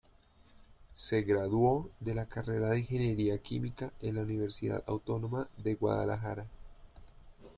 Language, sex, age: Spanish, male, 30-39